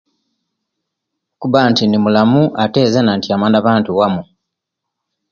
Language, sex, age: Kenyi, male, 50-59